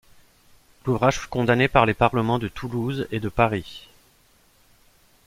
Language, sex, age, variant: French, male, 19-29, Français de métropole